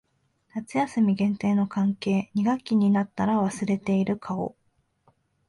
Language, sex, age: Japanese, female, 19-29